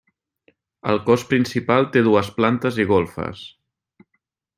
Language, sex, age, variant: Catalan, male, 19-29, Central